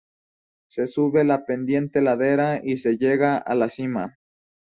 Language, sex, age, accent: Spanish, male, 19-29, México